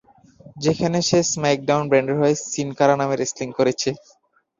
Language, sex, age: Bengali, male, under 19